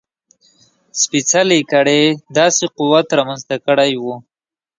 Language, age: Pashto, 19-29